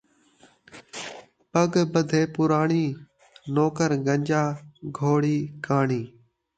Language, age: Saraiki, under 19